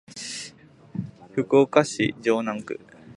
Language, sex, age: Japanese, male, 19-29